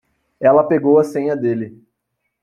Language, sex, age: Portuguese, male, 19-29